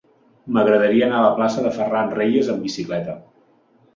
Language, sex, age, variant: Catalan, male, 40-49, Central